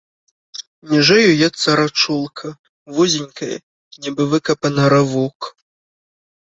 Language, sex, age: Belarusian, male, 19-29